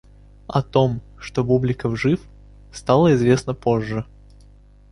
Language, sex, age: Russian, male, 19-29